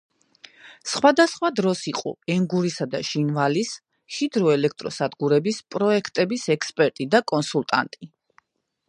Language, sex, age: Georgian, female, 30-39